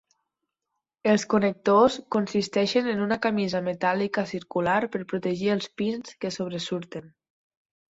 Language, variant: Catalan, Central